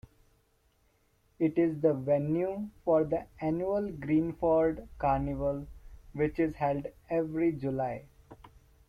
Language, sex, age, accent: English, male, 19-29, India and South Asia (India, Pakistan, Sri Lanka)